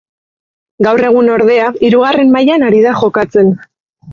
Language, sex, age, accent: Basque, female, 30-39, Mendebalekoa (Araba, Bizkaia, Gipuzkoako mendebaleko herri batzuk)